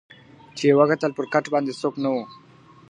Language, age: Pashto, 19-29